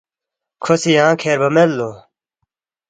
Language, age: Balti, 19-29